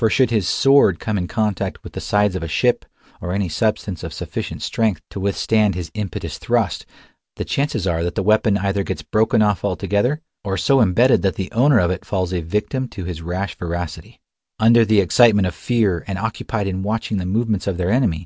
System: none